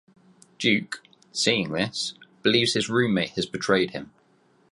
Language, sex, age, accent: English, male, 19-29, England English